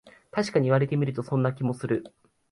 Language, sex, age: Japanese, male, 19-29